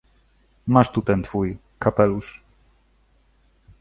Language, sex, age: Polish, male, 19-29